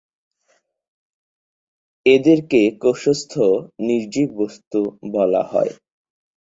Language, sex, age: Bengali, male, 19-29